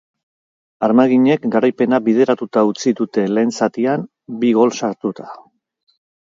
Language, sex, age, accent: Basque, male, 50-59, Erdialdekoa edo Nafarra (Gipuzkoa, Nafarroa)